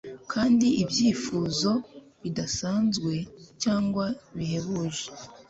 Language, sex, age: Kinyarwanda, female, under 19